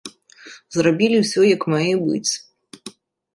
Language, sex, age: Belarusian, female, 30-39